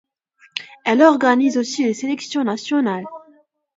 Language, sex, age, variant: French, female, under 19, Français de métropole